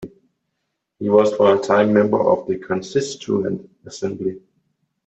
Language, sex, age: English, male, 19-29